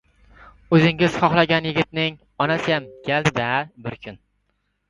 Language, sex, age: Uzbek, male, under 19